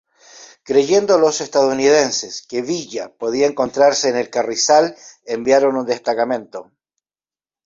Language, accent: Spanish, Chileno: Chile, Cuyo